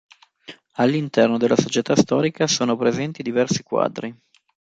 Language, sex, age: Italian, male, 30-39